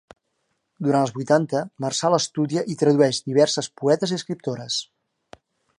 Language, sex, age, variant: Catalan, male, 50-59, Central